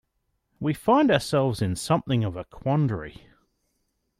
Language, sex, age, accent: English, male, 30-39, Australian English